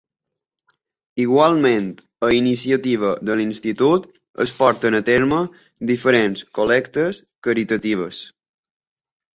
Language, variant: Catalan, Balear